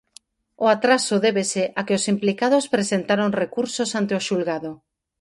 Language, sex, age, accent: Galician, female, 40-49, Normativo (estándar)